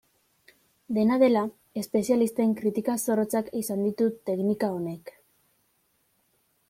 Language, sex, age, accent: Basque, female, under 19, Mendebalekoa (Araba, Bizkaia, Gipuzkoako mendebaleko herri batzuk)